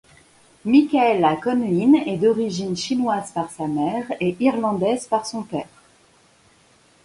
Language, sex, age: French, female, 30-39